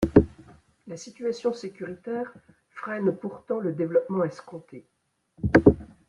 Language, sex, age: French, female, 60-69